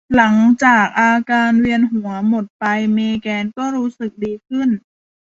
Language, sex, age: Thai, female, 19-29